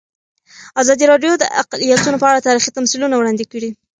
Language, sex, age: Pashto, female, 19-29